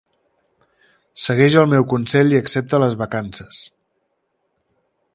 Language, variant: Catalan, Central